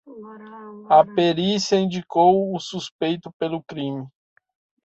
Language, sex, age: Portuguese, male, 40-49